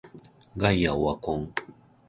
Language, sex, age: Japanese, male, 30-39